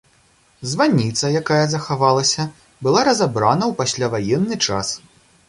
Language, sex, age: Belarusian, male, 30-39